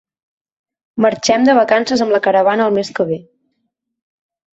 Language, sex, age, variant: Catalan, female, 19-29, Central